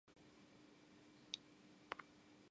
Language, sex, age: Japanese, male, 19-29